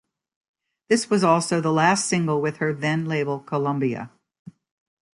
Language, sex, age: English, female, 60-69